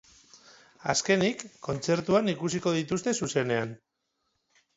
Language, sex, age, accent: Basque, male, 30-39, Mendebalekoa (Araba, Bizkaia, Gipuzkoako mendebaleko herri batzuk)